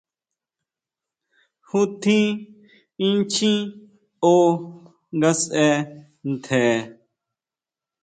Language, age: Huautla Mazatec, 19-29